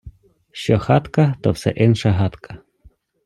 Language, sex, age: Ukrainian, male, 30-39